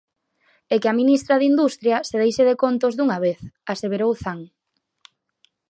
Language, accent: Galician, Oriental (común en zona oriental); Normativo (estándar)